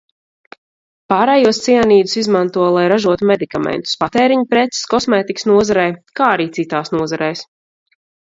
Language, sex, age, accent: Latvian, female, 30-39, Vidus dialekts